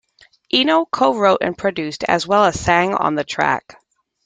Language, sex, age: English, female, 40-49